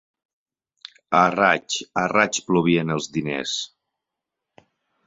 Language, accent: Catalan, Lleidatà